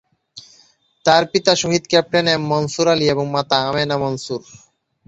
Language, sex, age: Bengali, male, 30-39